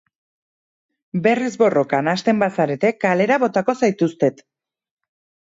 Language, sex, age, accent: Basque, female, 30-39, Erdialdekoa edo Nafarra (Gipuzkoa, Nafarroa)